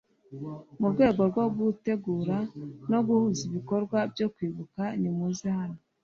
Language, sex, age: Kinyarwanda, female, 30-39